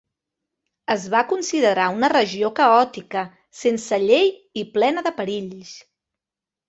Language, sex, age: Catalan, female, 40-49